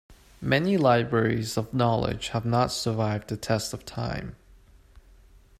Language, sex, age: English, male, 19-29